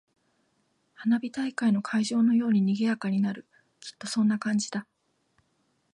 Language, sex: Japanese, female